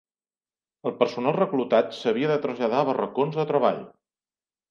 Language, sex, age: Catalan, male, 40-49